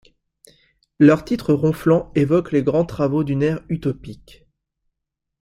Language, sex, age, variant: French, male, 19-29, Français de métropole